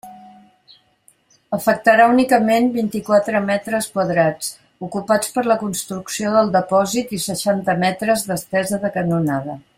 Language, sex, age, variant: Catalan, female, 60-69, Central